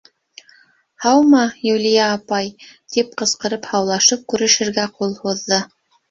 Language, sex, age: Bashkir, female, 30-39